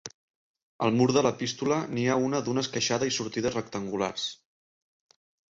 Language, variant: Catalan, Central